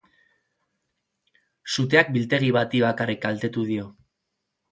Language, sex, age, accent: Basque, male, 30-39, Erdialdekoa edo Nafarra (Gipuzkoa, Nafarroa)